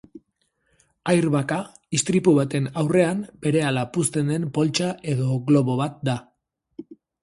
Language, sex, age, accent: Basque, male, 30-39, Mendebalekoa (Araba, Bizkaia, Gipuzkoako mendebaleko herri batzuk)